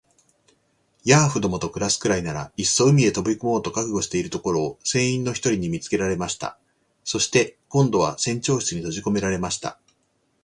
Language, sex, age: Japanese, male, 40-49